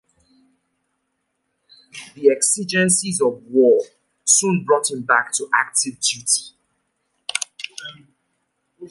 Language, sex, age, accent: English, male, 30-39, United States English